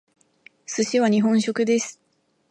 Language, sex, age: Japanese, female, 19-29